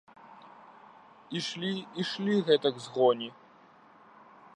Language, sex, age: Belarusian, male, 19-29